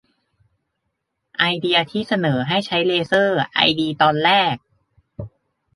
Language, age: Thai, 19-29